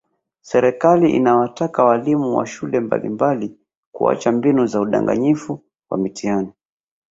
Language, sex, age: Swahili, male, 30-39